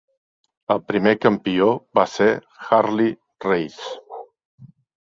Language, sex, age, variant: Catalan, male, 60-69, Central